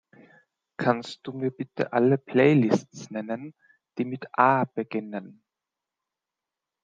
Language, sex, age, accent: German, male, 30-39, Österreichisches Deutsch